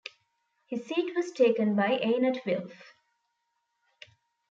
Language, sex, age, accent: English, female, 19-29, India and South Asia (India, Pakistan, Sri Lanka)